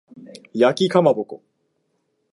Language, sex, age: Japanese, male, under 19